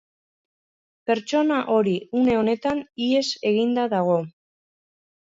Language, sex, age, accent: Basque, female, 50-59, Mendebalekoa (Araba, Bizkaia, Gipuzkoako mendebaleko herri batzuk)